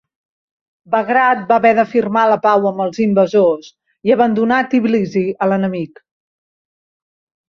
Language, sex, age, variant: Catalan, female, 50-59, Central